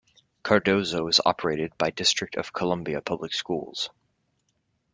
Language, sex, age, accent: English, male, 30-39, United States English